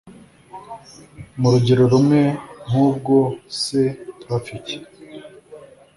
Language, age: Kinyarwanda, 19-29